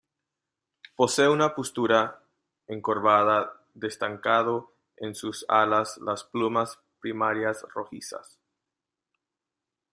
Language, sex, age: Spanish, male, 19-29